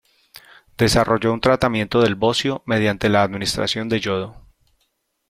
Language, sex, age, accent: Spanish, male, 30-39, Caribe: Cuba, Venezuela, Puerto Rico, República Dominicana, Panamá, Colombia caribeña, México caribeño, Costa del golfo de México